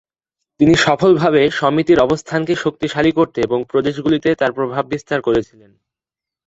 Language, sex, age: Bengali, male, 19-29